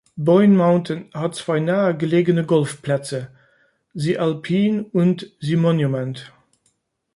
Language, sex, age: German, male, 40-49